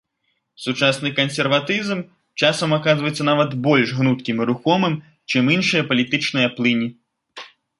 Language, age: Belarusian, 19-29